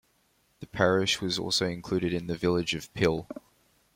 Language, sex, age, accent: English, male, 19-29, Australian English